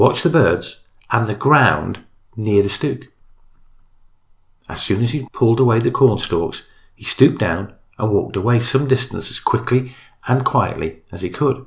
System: none